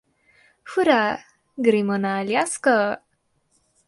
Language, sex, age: Slovenian, female, 19-29